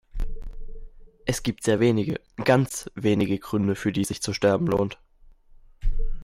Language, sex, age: German, male, 19-29